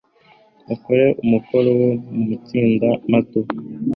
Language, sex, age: Kinyarwanda, male, under 19